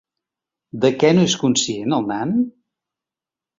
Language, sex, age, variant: Catalan, male, 60-69, Central